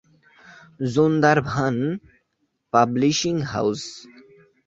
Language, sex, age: Bengali, male, under 19